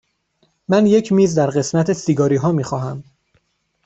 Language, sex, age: Persian, male, 19-29